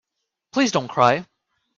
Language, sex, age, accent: English, male, 30-39, United States English